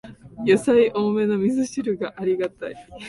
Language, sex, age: Japanese, female, 19-29